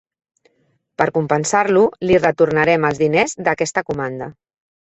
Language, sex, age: Catalan, female, 40-49